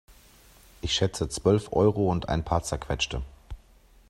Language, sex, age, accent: German, male, 40-49, Deutschland Deutsch